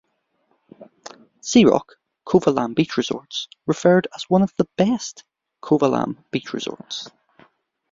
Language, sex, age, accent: English, male, 30-39, Irish English